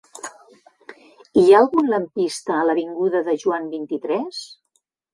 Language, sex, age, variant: Catalan, female, 50-59, Central